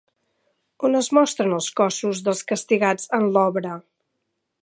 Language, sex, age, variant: Catalan, female, 50-59, Central